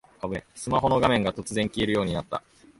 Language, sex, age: Japanese, male, 19-29